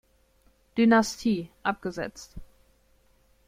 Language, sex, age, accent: German, female, 19-29, Deutschland Deutsch